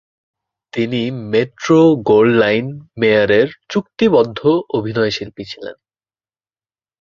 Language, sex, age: Bengali, male, under 19